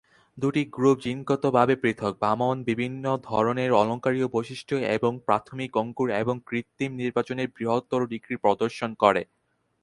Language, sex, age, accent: Bengali, male, 19-29, fluent